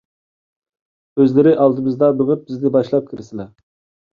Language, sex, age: Uyghur, male, 19-29